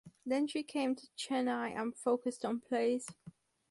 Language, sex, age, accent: English, female, under 19, England English